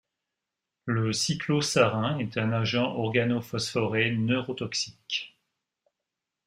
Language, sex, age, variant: French, male, 50-59, Français de métropole